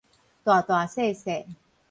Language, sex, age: Min Nan Chinese, female, 40-49